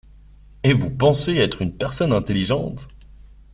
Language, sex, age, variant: French, male, 30-39, Français de métropole